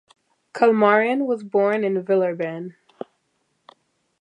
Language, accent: English, United States English